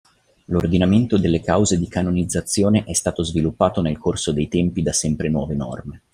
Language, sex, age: Italian, male, 30-39